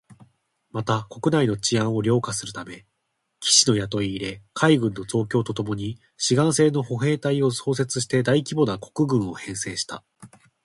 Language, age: Japanese, 19-29